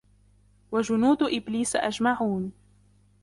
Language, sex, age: Arabic, female, under 19